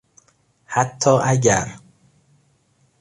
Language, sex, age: Persian, male, 19-29